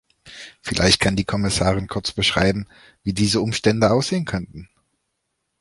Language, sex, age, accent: German, male, 30-39, Deutschland Deutsch